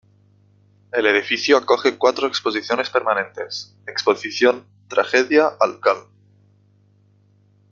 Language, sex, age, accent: Spanish, male, 19-29, España: Norte peninsular (Asturias, Castilla y León, Cantabria, País Vasco, Navarra, Aragón, La Rioja, Guadalajara, Cuenca)